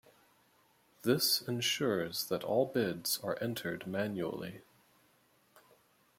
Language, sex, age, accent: English, male, 30-39, United States English